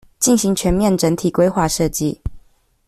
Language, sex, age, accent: Chinese, female, 19-29, 出生地：臺北市